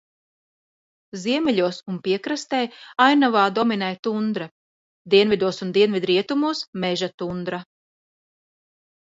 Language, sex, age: Latvian, female, 40-49